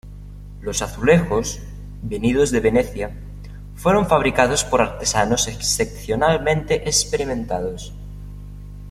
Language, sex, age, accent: Spanish, male, 19-29, España: Norte peninsular (Asturias, Castilla y León, Cantabria, País Vasco, Navarra, Aragón, La Rioja, Guadalajara, Cuenca)